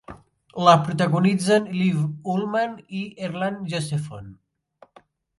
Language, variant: Catalan, Central